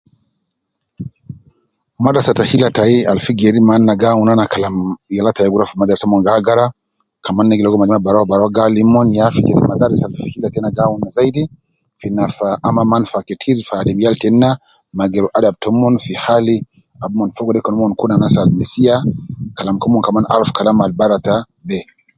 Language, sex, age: Nubi, male, 50-59